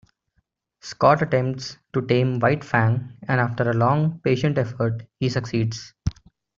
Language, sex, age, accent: English, male, 19-29, India and South Asia (India, Pakistan, Sri Lanka)